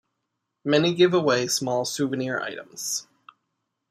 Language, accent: English, United States English